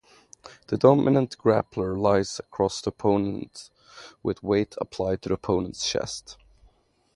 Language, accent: English, United States English